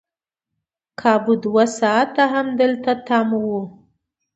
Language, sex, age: Pashto, female, 30-39